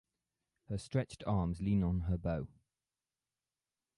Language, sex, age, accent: English, male, 19-29, England English